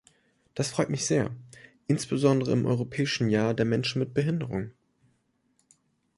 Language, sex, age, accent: German, male, 30-39, Deutschland Deutsch